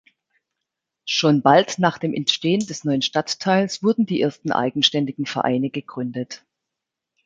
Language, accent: German, Deutschland Deutsch